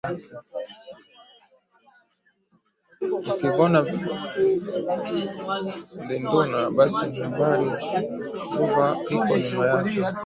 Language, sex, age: Swahili, male, 19-29